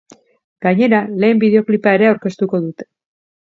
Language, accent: Basque, Mendebalekoa (Araba, Bizkaia, Gipuzkoako mendebaleko herri batzuk)